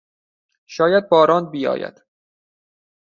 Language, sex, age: Persian, male, 40-49